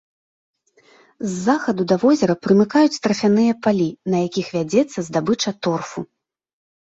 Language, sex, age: Belarusian, female, 19-29